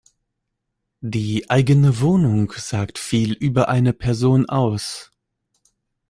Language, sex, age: German, male, 19-29